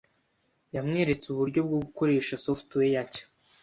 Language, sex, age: Kinyarwanda, male, 19-29